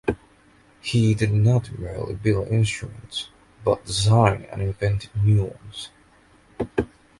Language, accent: English, United States English